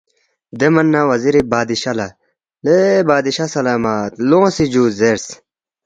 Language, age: Balti, 19-29